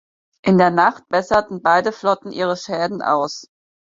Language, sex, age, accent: German, female, 19-29, Deutschland Deutsch